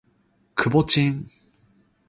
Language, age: Cantonese, 19-29